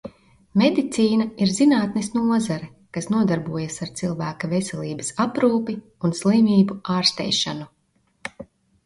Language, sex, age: Latvian, female, 40-49